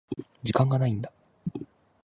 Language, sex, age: Japanese, male, under 19